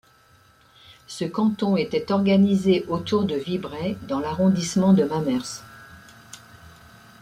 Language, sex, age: French, female, 60-69